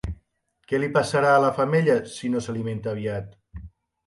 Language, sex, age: Catalan, male, 50-59